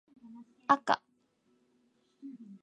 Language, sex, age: Japanese, female, 19-29